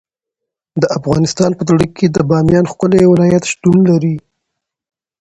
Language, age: Pashto, 19-29